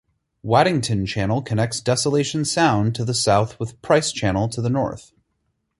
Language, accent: English, United States English